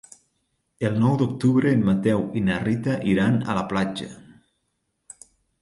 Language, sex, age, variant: Catalan, male, 40-49, Nord-Occidental